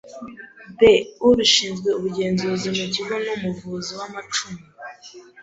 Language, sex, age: Kinyarwanda, female, 19-29